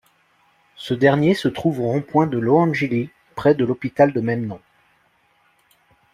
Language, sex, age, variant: French, male, 30-39, Français de métropole